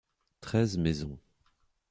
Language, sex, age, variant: French, male, 19-29, Français de métropole